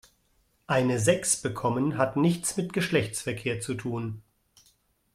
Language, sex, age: German, male, 50-59